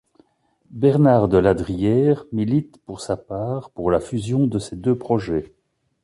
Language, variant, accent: French, Français d'Europe, Français de Belgique